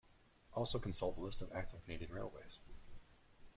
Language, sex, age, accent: English, male, 19-29, United States English